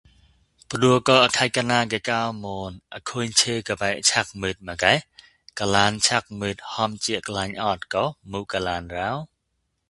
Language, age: Mon, 30-39